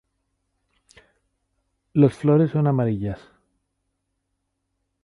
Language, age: Spanish, 60-69